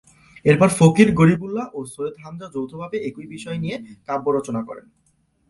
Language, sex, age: Bengali, male, 19-29